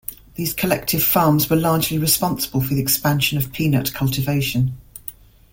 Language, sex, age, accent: English, female, 50-59, England English